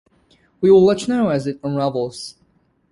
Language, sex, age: English, male, 19-29